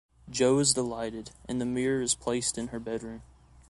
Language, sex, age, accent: English, male, 19-29, United States English